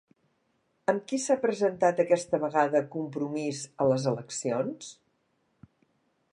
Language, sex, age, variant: Catalan, female, 60-69, Central